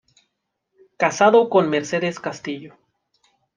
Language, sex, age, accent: Spanish, male, 19-29, México